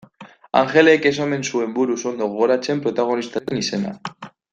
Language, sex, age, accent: Basque, male, 19-29, Mendebalekoa (Araba, Bizkaia, Gipuzkoako mendebaleko herri batzuk)